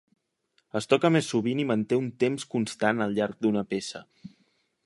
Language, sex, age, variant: Catalan, male, 19-29, Central